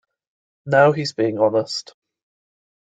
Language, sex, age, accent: English, male, 19-29, England English